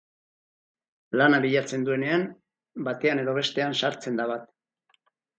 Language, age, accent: Basque, 60-69, Erdialdekoa edo Nafarra (Gipuzkoa, Nafarroa)